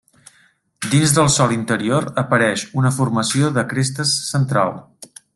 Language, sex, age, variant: Catalan, male, 40-49, Central